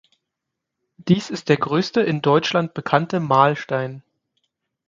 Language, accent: German, Deutschland Deutsch